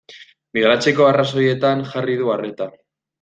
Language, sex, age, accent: Basque, male, 19-29, Mendebalekoa (Araba, Bizkaia, Gipuzkoako mendebaleko herri batzuk)